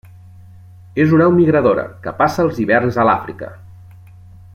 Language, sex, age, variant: Catalan, male, 40-49, Central